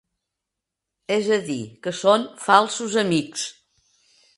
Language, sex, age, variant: Catalan, female, 60-69, Central